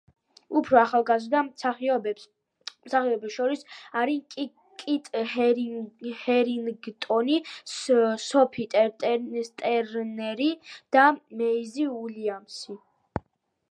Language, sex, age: Georgian, female, under 19